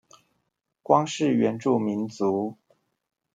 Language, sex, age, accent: Chinese, male, 40-49, 出生地：臺中市